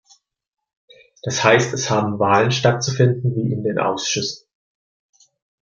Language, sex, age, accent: German, male, 19-29, Deutschland Deutsch